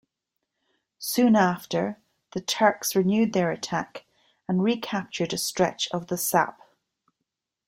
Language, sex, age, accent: English, female, 50-59, Irish English